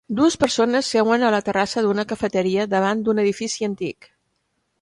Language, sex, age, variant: Catalan, female, 70-79, Central